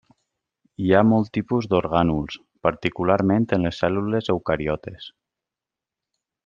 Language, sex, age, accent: Catalan, male, 30-39, valencià